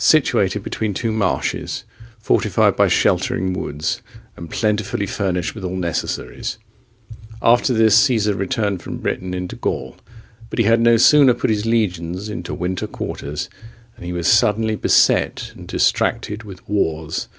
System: none